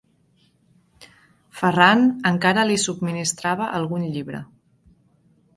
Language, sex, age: Catalan, female, 30-39